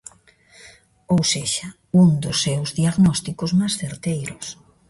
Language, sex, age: Galician, female, 60-69